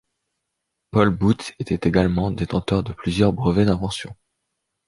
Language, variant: French, Français de métropole